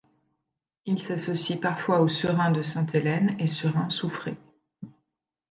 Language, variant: French, Français de métropole